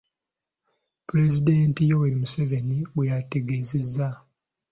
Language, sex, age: Ganda, male, 19-29